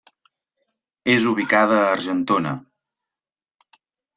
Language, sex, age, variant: Catalan, male, 40-49, Central